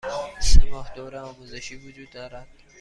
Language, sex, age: Persian, male, 30-39